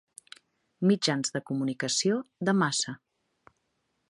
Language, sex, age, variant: Catalan, female, 40-49, Central